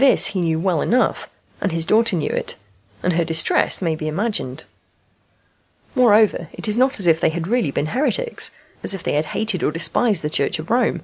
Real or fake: real